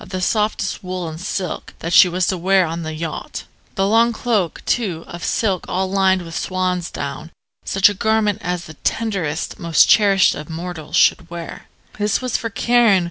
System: none